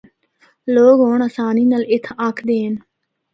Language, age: Northern Hindko, 19-29